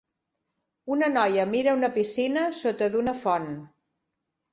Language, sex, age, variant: Catalan, female, 60-69, Central